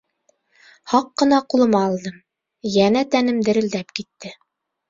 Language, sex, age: Bashkir, female, 30-39